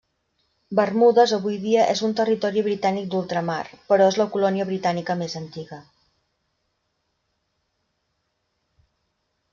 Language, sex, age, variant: Catalan, female, 50-59, Central